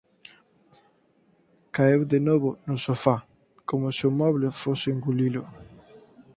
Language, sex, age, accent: Galician, male, 19-29, Atlántico (seseo e gheada)